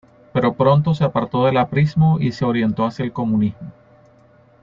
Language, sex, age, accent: Spanish, male, 30-39, Andino-Pacífico: Colombia, Perú, Ecuador, oeste de Bolivia y Venezuela andina